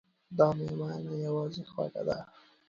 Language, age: Pashto, 19-29